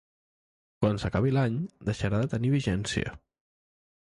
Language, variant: Catalan, Central